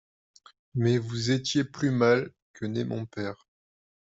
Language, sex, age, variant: French, male, 30-39, Français de métropole